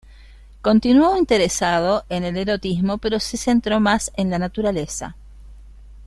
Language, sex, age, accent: Spanish, female, 60-69, Rioplatense: Argentina, Uruguay, este de Bolivia, Paraguay